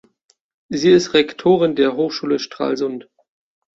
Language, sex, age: German, male, 30-39